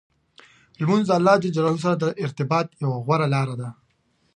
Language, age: Pashto, 19-29